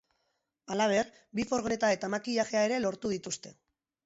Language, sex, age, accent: Basque, female, 40-49, Mendebalekoa (Araba, Bizkaia, Gipuzkoako mendebaleko herri batzuk)